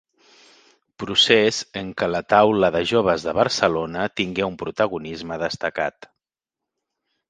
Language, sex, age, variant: Catalan, male, 40-49, Central